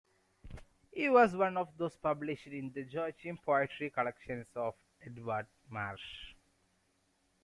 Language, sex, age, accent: English, male, 19-29, India and South Asia (India, Pakistan, Sri Lanka)